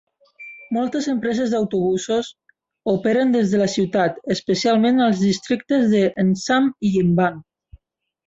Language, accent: Catalan, aprenent (recent, des del castellà)